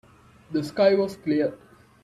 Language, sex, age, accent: English, male, 19-29, India and South Asia (India, Pakistan, Sri Lanka)